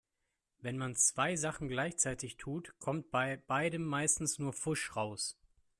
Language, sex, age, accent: German, male, 30-39, Deutschland Deutsch